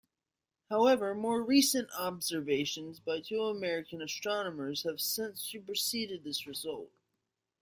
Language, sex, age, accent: English, male, 19-29, United States English